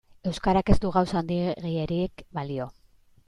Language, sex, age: Basque, female, 40-49